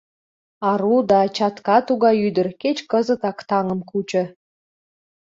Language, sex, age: Mari, female, 19-29